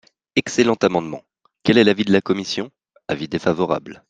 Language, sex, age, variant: French, male, 19-29, Français de métropole